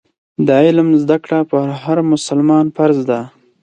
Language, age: Pashto, 19-29